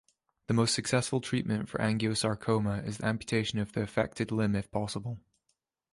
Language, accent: English, Scottish English